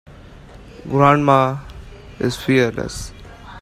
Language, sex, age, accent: English, male, 19-29, India and South Asia (India, Pakistan, Sri Lanka)